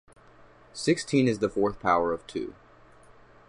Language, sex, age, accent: English, male, under 19, United States English